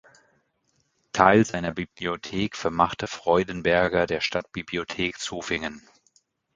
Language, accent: German, Deutschland Deutsch